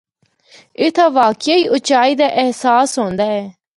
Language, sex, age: Northern Hindko, female, 19-29